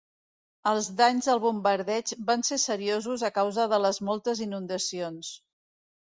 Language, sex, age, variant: Catalan, female, 50-59, Central